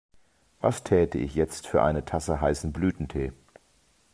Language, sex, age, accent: German, male, 40-49, Deutschland Deutsch